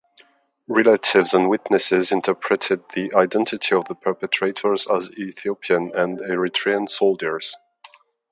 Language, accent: English, french accent